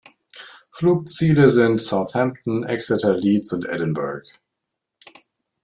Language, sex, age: German, male, 50-59